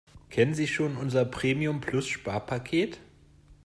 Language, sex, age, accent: German, male, 19-29, Deutschland Deutsch